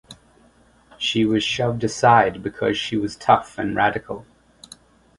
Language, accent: English, England English